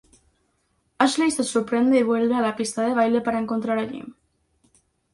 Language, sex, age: Spanish, female, under 19